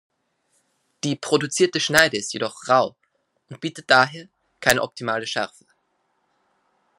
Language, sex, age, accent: German, male, under 19, Österreichisches Deutsch